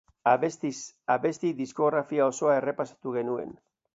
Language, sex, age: Basque, male, 60-69